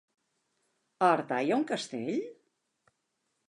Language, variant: Catalan, Central